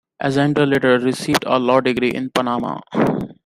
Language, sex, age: English, male, 19-29